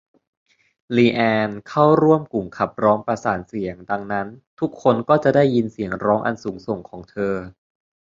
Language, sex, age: Thai, male, 19-29